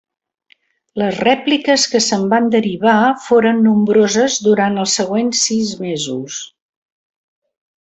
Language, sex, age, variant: Catalan, female, 60-69, Central